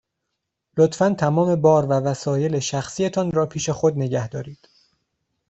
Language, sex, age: Persian, male, 19-29